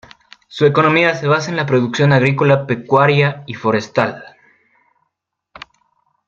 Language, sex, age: Spanish, male, 19-29